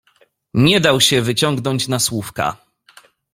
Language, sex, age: Polish, male, 30-39